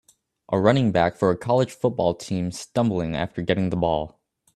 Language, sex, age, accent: English, male, 19-29, United States English